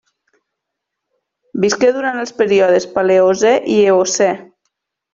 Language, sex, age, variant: Catalan, female, 40-49, Nord-Occidental